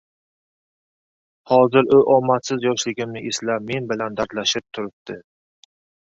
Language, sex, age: Uzbek, male, 19-29